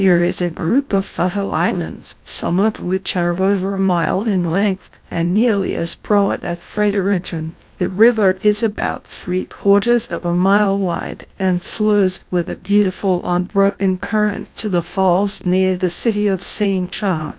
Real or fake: fake